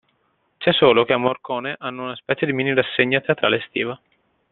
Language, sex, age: Italian, male, 19-29